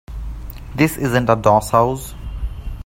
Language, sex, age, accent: English, male, 19-29, India and South Asia (India, Pakistan, Sri Lanka)